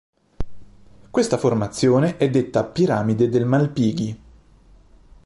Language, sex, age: Italian, male, 30-39